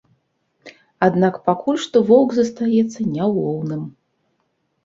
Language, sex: Belarusian, female